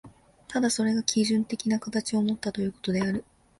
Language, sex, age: Japanese, female, 19-29